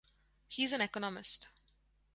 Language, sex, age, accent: English, female, 19-29, India and South Asia (India, Pakistan, Sri Lanka)